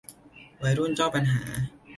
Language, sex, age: Thai, male, 19-29